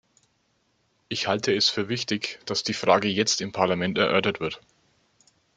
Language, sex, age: German, male, 30-39